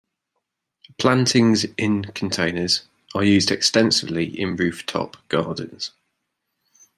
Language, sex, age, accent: English, male, 30-39, England English